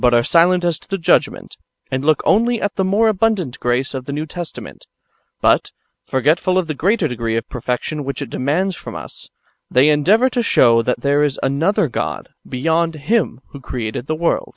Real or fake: real